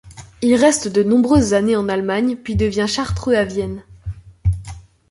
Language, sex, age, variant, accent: French, male, 19-29, Français d'Europe, Français de Belgique